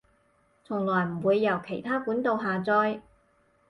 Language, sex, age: Cantonese, female, 30-39